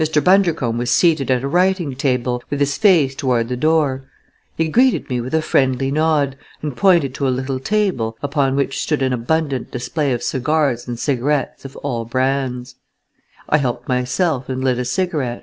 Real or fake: real